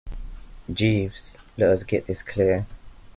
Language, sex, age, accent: English, male, 19-29, England English